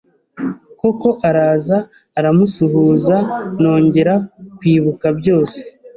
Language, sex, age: Kinyarwanda, male, 30-39